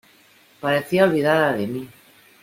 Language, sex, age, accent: Spanish, female, 40-49, España: Norte peninsular (Asturias, Castilla y León, Cantabria, País Vasco, Navarra, Aragón, La Rioja, Guadalajara, Cuenca)